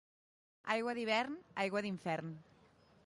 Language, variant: Catalan, Central